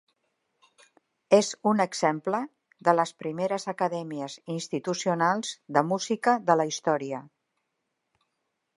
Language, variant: Catalan, Central